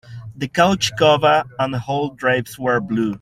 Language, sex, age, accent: English, male, 30-39, United States English